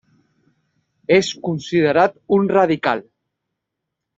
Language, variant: Catalan, Central